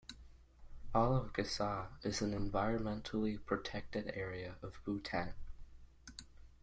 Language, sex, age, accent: English, male, under 19, United States English